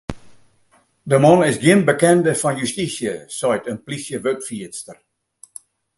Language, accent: Western Frisian, Klaaifrysk